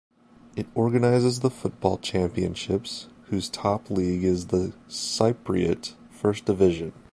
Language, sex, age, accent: English, male, 19-29, United States English